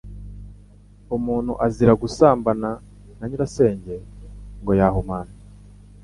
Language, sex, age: Kinyarwanda, male, 19-29